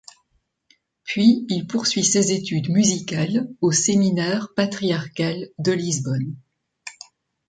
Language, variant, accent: French, Français d'Europe, Français de Belgique